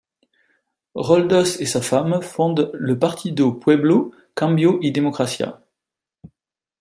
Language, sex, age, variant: French, male, 30-39, Français de métropole